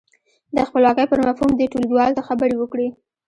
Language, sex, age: Pashto, female, 19-29